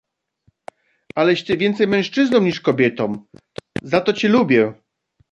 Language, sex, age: Polish, male, 40-49